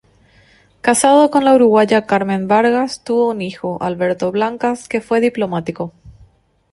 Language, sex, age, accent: Spanish, female, 30-39, Rioplatense: Argentina, Uruguay, este de Bolivia, Paraguay